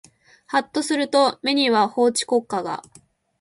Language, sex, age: Japanese, female, 19-29